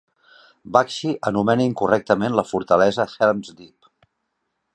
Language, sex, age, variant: Catalan, male, 50-59, Central